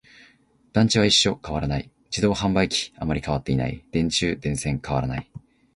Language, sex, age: Japanese, male, 19-29